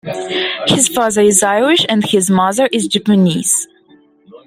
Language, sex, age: English, female, 19-29